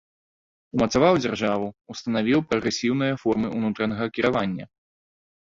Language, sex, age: Belarusian, male, 19-29